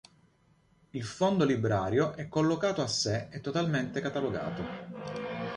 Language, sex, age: Italian, male, 40-49